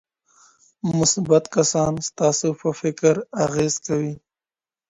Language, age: Pashto, 19-29